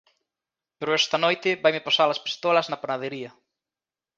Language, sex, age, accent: Galician, male, 19-29, Atlántico (seseo e gheada)